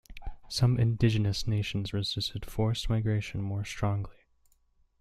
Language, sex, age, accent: English, male, under 19, United States English